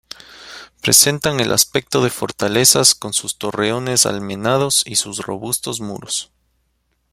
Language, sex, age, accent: Spanish, male, 19-29, Andino-Pacífico: Colombia, Perú, Ecuador, oeste de Bolivia y Venezuela andina